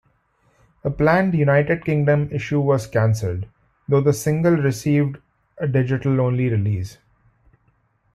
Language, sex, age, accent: English, male, 30-39, India and South Asia (India, Pakistan, Sri Lanka)